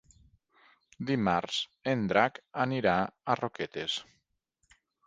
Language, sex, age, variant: Catalan, male, 40-49, Nord-Occidental